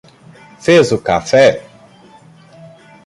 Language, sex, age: Portuguese, male, 30-39